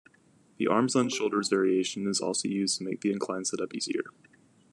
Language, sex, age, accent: English, male, 19-29, United States English